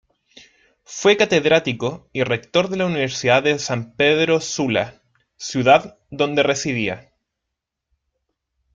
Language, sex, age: Spanish, male, 19-29